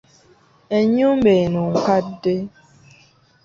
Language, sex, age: Ganda, female, 30-39